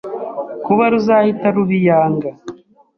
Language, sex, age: Kinyarwanda, male, 30-39